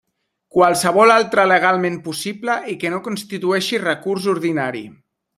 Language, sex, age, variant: Catalan, male, 30-39, Central